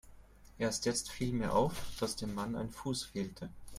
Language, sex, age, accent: German, male, 30-39, Österreichisches Deutsch